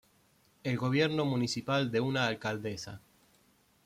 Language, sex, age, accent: Spanish, male, 30-39, Rioplatense: Argentina, Uruguay, este de Bolivia, Paraguay